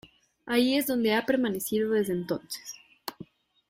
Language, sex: Spanish, female